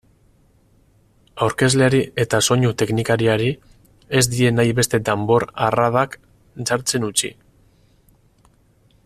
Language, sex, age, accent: Basque, male, 30-39, Mendebalekoa (Araba, Bizkaia, Gipuzkoako mendebaleko herri batzuk)